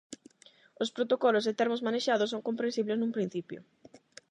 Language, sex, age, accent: Galician, female, 19-29, Atlántico (seseo e gheada); Normativo (estándar); Neofalante